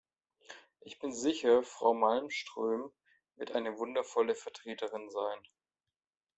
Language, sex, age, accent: German, male, 30-39, Deutschland Deutsch